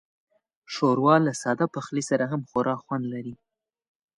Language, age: Pashto, 19-29